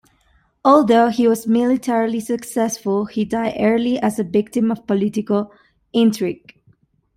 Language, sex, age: English, female, 19-29